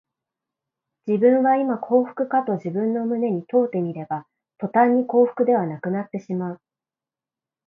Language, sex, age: Japanese, female, 19-29